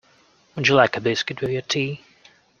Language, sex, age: English, male, 19-29